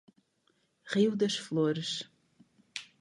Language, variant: Portuguese, Portuguese (Portugal)